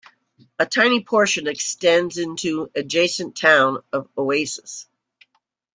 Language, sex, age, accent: English, female, 60-69, United States English